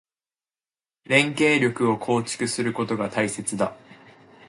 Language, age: Japanese, 19-29